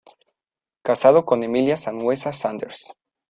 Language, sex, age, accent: Spanish, male, 19-29, México